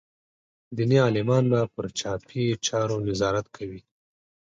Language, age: Pashto, 30-39